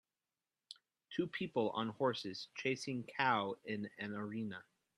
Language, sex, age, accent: English, male, 30-39, United States English